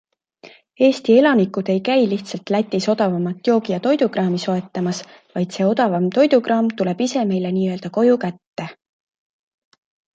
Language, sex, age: Estonian, female, 30-39